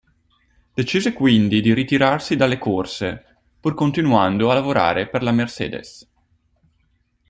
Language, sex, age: Italian, male, 30-39